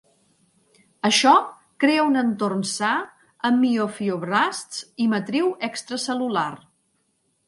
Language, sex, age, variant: Catalan, female, 40-49, Central